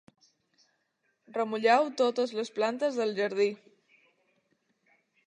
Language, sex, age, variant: Catalan, female, under 19, Balear